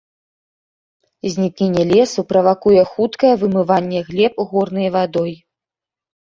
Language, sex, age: Belarusian, female, 19-29